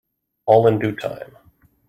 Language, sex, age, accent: English, male, 30-39, United States English